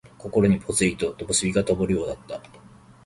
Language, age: Japanese, 19-29